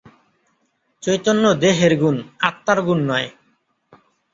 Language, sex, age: Bengali, male, 30-39